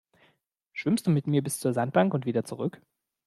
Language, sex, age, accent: German, male, 19-29, Deutschland Deutsch